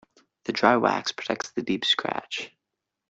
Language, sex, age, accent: English, male, under 19, United States English